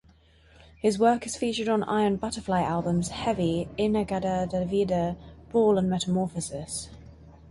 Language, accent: English, England English